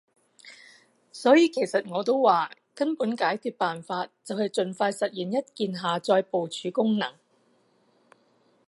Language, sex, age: Cantonese, female, 60-69